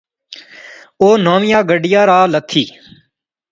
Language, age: Pahari-Potwari, 19-29